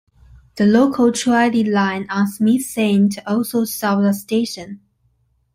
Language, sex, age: English, male, 19-29